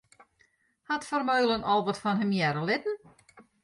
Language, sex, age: Western Frisian, female, 60-69